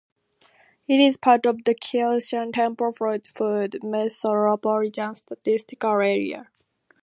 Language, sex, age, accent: English, female, under 19, England English